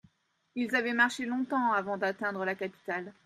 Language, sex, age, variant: French, female, 30-39, Français de métropole